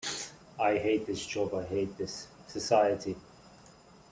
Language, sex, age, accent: English, male, 30-39, England English